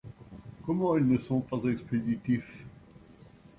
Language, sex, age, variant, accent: French, male, 70-79, Français d'Europe, Français de Belgique